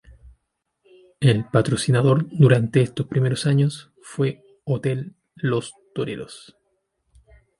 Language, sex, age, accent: Spanish, male, 30-39, Chileno: Chile, Cuyo